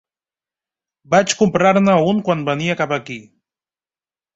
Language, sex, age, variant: Catalan, male, 30-39, Central